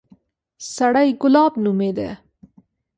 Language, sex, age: Pashto, female, 40-49